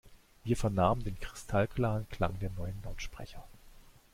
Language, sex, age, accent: German, male, 30-39, Deutschland Deutsch